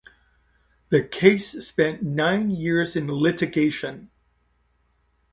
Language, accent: English, Canadian English